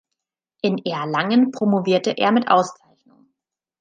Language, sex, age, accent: German, female, 30-39, Deutschland Deutsch